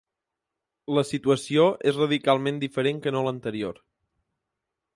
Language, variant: Catalan, Central